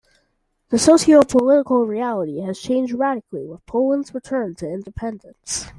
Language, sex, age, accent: English, male, under 19, United States English